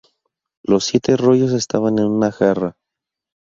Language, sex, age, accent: Spanish, male, 19-29, México